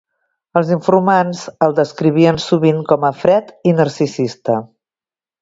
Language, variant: Catalan, Septentrional